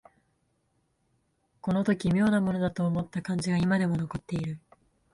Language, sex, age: Japanese, female, 19-29